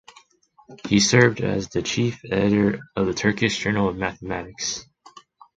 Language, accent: English, United States English